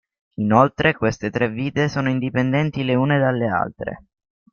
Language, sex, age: Italian, male, under 19